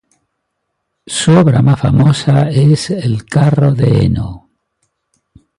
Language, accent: Spanish, Rioplatense: Argentina, Uruguay, este de Bolivia, Paraguay